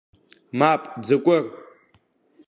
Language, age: Abkhazian, under 19